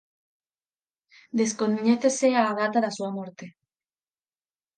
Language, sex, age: Galician, female, 19-29